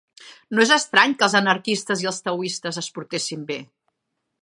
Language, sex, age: Catalan, female, 50-59